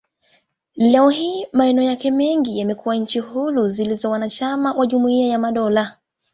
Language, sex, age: Swahili, female, 19-29